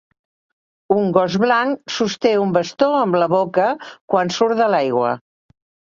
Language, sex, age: Catalan, female, 60-69